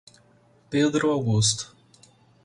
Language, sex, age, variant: Portuguese, male, 19-29, Portuguese (Brasil)